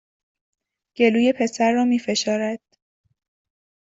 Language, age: Persian, under 19